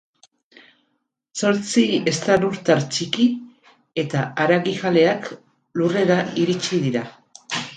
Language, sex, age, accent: Basque, female, 50-59, Mendebalekoa (Araba, Bizkaia, Gipuzkoako mendebaleko herri batzuk)